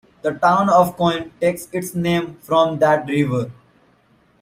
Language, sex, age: English, male, 19-29